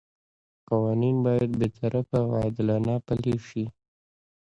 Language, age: Pashto, 19-29